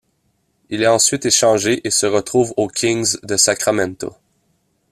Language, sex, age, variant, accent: French, male, 19-29, Français d'Amérique du Nord, Français du Canada